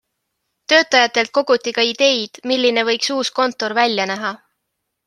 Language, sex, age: Estonian, female, 19-29